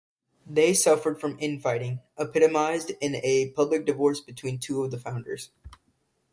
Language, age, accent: English, under 19, United States English